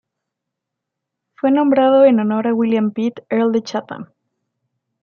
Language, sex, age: Spanish, female, under 19